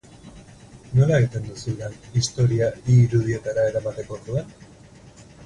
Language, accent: Basque, Mendebalekoa (Araba, Bizkaia, Gipuzkoako mendebaleko herri batzuk)